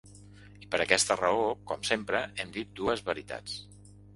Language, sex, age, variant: Catalan, male, 50-59, Central